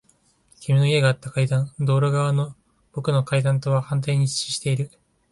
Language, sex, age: Japanese, male, 19-29